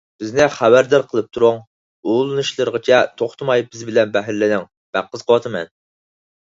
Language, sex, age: Uyghur, male, 19-29